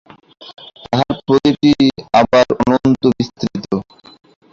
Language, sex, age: Bengali, male, 19-29